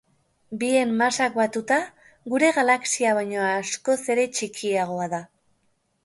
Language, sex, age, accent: Basque, female, 30-39, Erdialdekoa edo Nafarra (Gipuzkoa, Nafarroa)